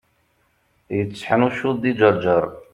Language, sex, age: Kabyle, male, 40-49